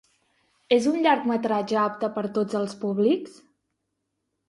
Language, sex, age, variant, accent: Catalan, female, 19-29, Central, central